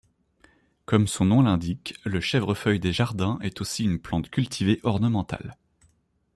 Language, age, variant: French, 30-39, Français de métropole